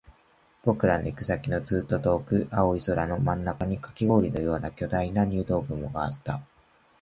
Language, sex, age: Japanese, male, 19-29